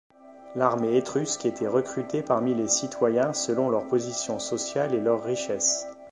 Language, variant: French, Français de métropole